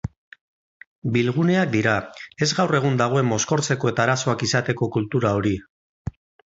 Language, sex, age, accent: Basque, male, 40-49, Mendebalekoa (Araba, Bizkaia, Gipuzkoako mendebaleko herri batzuk)